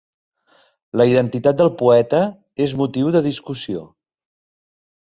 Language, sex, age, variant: Catalan, male, 40-49, Central